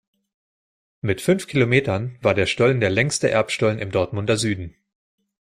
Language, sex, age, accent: German, male, 30-39, Deutschland Deutsch